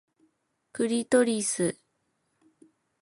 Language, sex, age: Japanese, female, 19-29